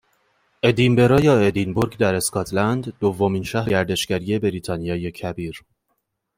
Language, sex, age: Persian, male, 19-29